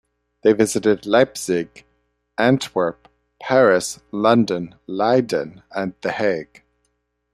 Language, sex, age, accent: English, male, 30-39, United States English